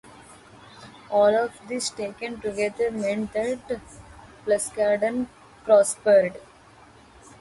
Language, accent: English, India and South Asia (India, Pakistan, Sri Lanka)